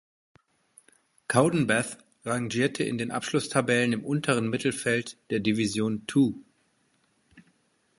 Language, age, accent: German, 40-49, Deutschland Deutsch